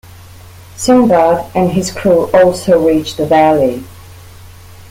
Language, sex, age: English, female, 30-39